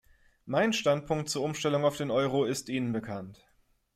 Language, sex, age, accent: German, male, 30-39, Deutschland Deutsch